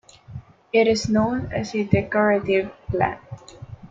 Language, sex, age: English, female, under 19